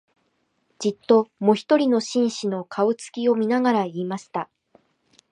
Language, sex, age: Japanese, female, 19-29